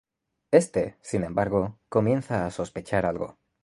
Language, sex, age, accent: Spanish, male, 19-29, España: Centro-Sur peninsular (Madrid, Toledo, Castilla-La Mancha)